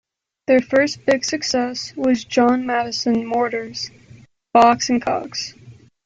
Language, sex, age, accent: English, female, under 19, United States English